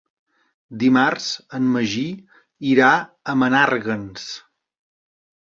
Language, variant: Catalan, Central